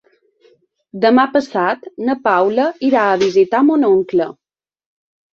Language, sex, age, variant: Catalan, female, 30-39, Balear